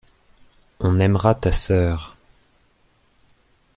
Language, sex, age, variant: French, male, 19-29, Français de métropole